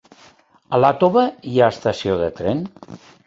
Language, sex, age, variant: Catalan, male, 70-79, Central